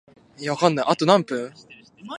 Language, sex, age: Japanese, male, 19-29